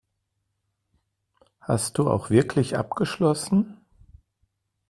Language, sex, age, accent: German, male, 50-59, Deutschland Deutsch